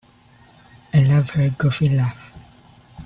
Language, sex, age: English, male, 19-29